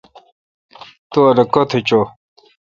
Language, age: Kalkoti, 19-29